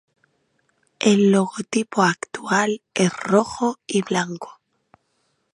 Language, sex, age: Spanish, female, 30-39